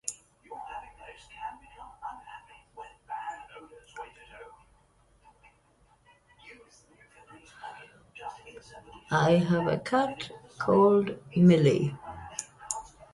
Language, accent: English, England English